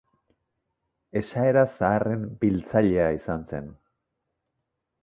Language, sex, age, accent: Basque, male, 40-49, Erdialdekoa edo Nafarra (Gipuzkoa, Nafarroa)